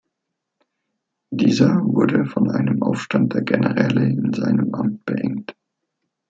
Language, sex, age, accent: German, male, 40-49, Deutschland Deutsch